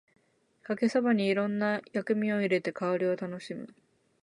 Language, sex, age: Japanese, female, 19-29